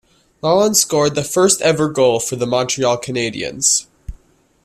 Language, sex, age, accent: English, male, under 19, Canadian English